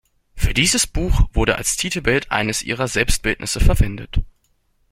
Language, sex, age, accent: German, male, 19-29, Deutschland Deutsch